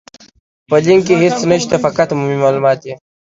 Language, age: Pashto, 19-29